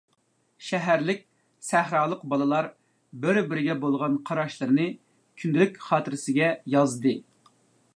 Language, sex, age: Uyghur, male, 30-39